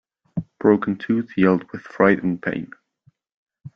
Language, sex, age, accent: English, male, 19-29, England English